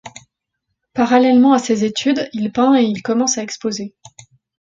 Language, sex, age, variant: French, female, 40-49, Français de métropole